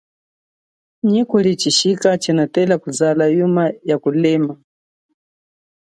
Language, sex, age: Chokwe, female, 40-49